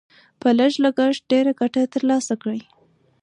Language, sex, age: Pashto, female, 19-29